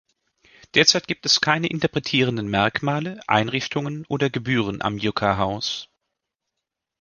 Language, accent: German, Deutschland Deutsch